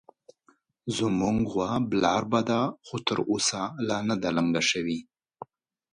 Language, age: Pashto, 50-59